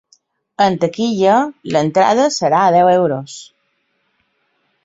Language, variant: Catalan, Balear